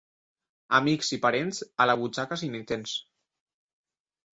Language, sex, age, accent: Catalan, male, 19-29, valencià